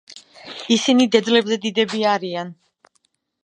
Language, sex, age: Georgian, female, 19-29